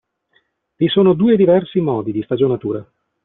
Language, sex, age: Italian, male, 40-49